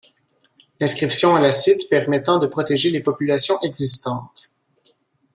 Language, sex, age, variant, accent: French, male, 19-29, Français d'Amérique du Nord, Français du Canada